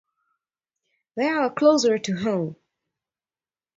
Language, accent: English, United States English